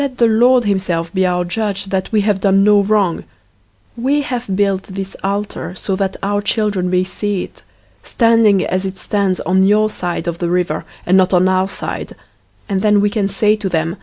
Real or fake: real